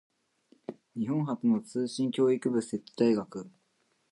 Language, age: Japanese, 40-49